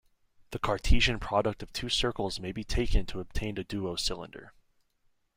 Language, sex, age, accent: English, male, 19-29, United States English